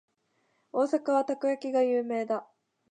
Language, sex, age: Japanese, female, 19-29